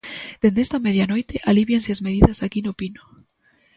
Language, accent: Galician, Normativo (estándar)